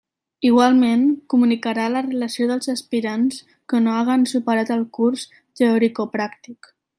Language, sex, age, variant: Catalan, female, under 19, Central